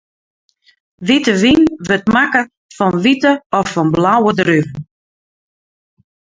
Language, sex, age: Western Frisian, female, 60-69